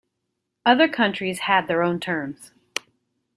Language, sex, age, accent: English, female, 40-49, United States English